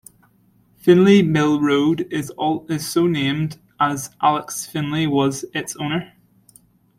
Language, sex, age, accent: English, male, 19-29, Irish English